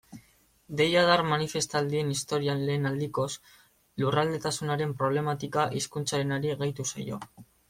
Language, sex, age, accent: Basque, male, 19-29, Mendebalekoa (Araba, Bizkaia, Gipuzkoako mendebaleko herri batzuk)